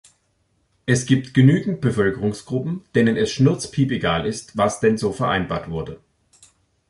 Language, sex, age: German, male, 50-59